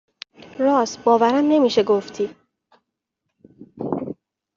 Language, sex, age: Persian, female, 19-29